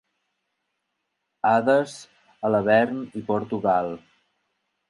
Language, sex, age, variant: Catalan, male, 19-29, Central